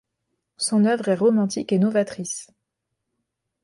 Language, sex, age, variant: French, female, 19-29, Français de métropole